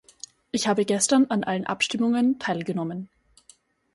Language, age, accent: German, 19-29, Österreichisches Deutsch